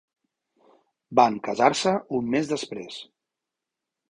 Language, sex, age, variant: Catalan, male, 40-49, Central